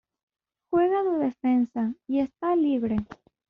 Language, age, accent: Spanish, 90+, Andino-Pacífico: Colombia, Perú, Ecuador, oeste de Bolivia y Venezuela andina